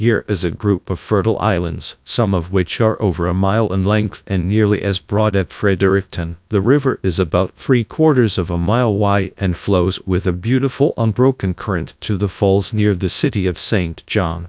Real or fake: fake